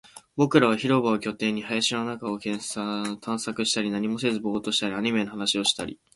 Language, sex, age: Japanese, male, 19-29